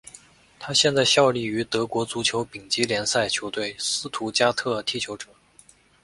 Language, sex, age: Chinese, male, 19-29